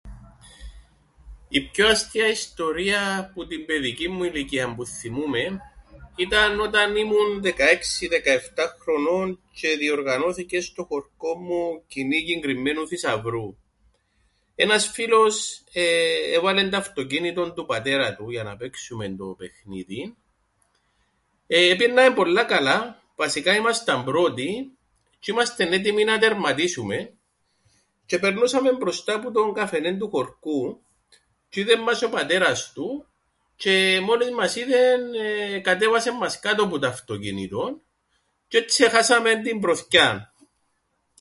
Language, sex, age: Greek, male, 40-49